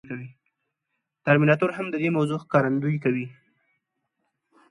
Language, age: Pashto, 19-29